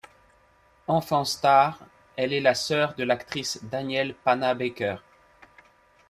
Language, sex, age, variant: French, male, 40-49, Français de métropole